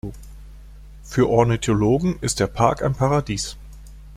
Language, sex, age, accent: German, male, 40-49, Deutschland Deutsch